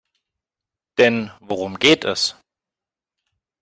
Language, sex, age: German, male, 30-39